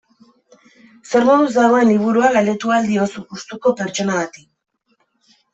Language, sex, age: Basque, female, 30-39